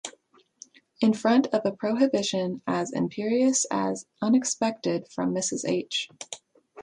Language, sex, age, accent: English, female, 19-29, Canadian English